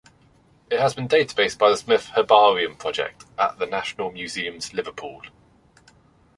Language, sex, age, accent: English, male, 30-39, England English